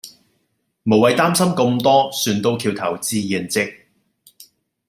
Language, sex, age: Cantonese, male, 30-39